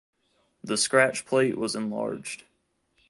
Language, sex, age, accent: English, male, 19-29, United States English